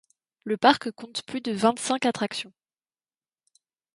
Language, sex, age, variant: French, female, 19-29, Français de métropole